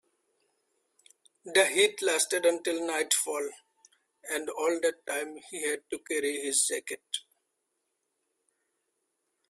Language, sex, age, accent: English, male, 19-29, India and South Asia (India, Pakistan, Sri Lanka)